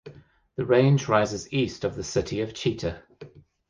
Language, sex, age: English, male, 50-59